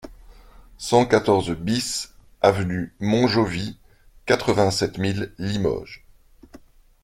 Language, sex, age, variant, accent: French, male, 40-49, Français d'Europe, Français de Belgique